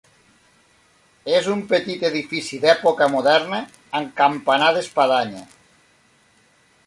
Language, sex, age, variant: Catalan, male, 40-49, Nord-Occidental